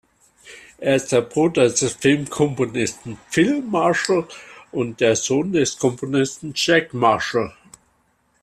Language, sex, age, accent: German, male, 60-69, Deutschland Deutsch